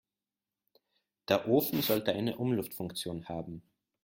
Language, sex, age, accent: German, male, 19-29, Österreichisches Deutsch